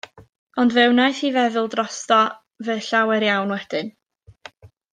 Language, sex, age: Welsh, female, 19-29